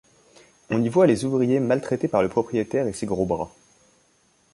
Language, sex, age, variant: French, male, 19-29, Français de métropole